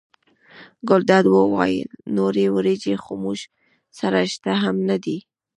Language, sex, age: Pashto, female, 19-29